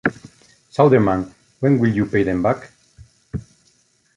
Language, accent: Spanish, Andino-Pacífico: Colombia, Perú, Ecuador, oeste de Bolivia y Venezuela andina